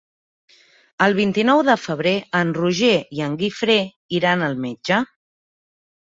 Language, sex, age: Catalan, female, 30-39